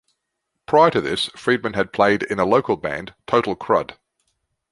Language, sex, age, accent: English, male, 50-59, Australian English